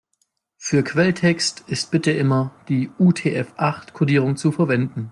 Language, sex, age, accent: German, male, 19-29, Deutschland Deutsch